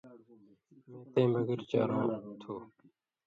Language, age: Indus Kohistani, 19-29